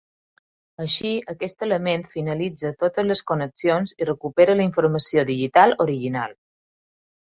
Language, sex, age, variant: Catalan, female, 30-39, Balear